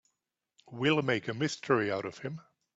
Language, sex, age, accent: English, male, 50-59, United States English